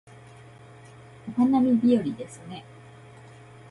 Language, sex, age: Japanese, female, 19-29